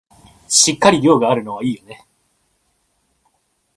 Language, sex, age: Japanese, male, 19-29